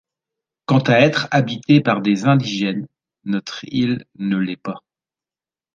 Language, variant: French, Français de métropole